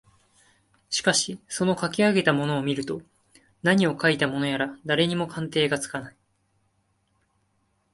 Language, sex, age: Japanese, male, 19-29